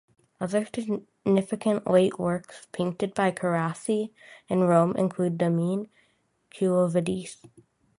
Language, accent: English, United States English